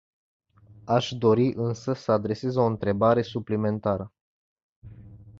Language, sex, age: Romanian, male, 19-29